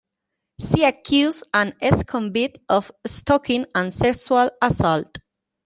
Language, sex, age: English, female, 19-29